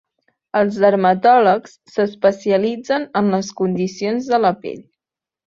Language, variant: Catalan, Nord-Occidental